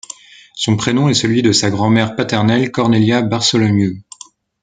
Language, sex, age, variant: French, male, 19-29, Français de métropole